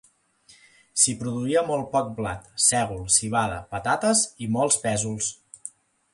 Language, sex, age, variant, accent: Catalan, male, 30-39, Central, central